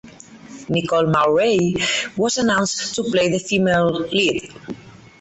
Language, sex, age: English, female, 40-49